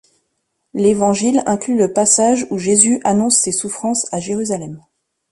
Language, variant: French, Français de métropole